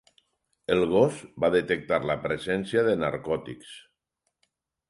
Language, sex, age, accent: Catalan, male, 60-69, valencià